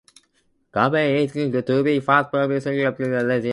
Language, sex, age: English, male, 19-29